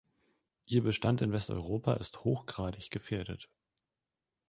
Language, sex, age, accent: German, male, 30-39, Deutschland Deutsch